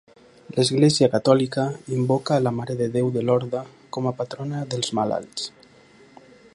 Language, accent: Catalan, valencià